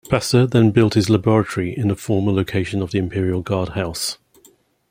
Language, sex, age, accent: English, male, 50-59, England English